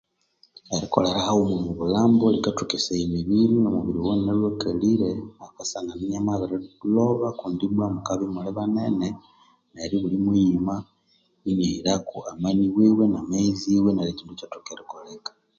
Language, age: Konzo, 19-29